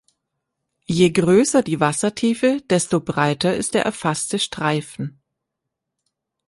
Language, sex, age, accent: German, female, 30-39, Deutschland Deutsch